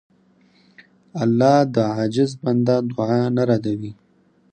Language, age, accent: Pashto, 19-29, معیاري پښتو